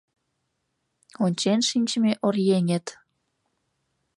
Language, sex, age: Mari, female, 19-29